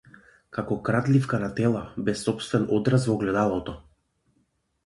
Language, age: Macedonian, 19-29